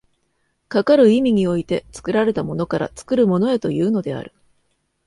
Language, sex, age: Japanese, female, 40-49